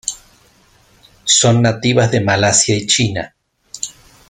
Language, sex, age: Spanish, male, 50-59